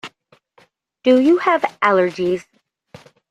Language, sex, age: English, female, 40-49